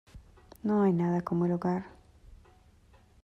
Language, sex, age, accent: Spanish, female, 30-39, Andino-Pacífico: Colombia, Perú, Ecuador, oeste de Bolivia y Venezuela andina